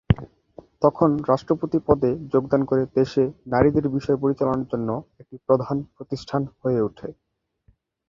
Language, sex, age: Bengali, male, 19-29